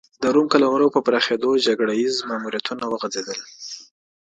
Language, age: Pashto, 19-29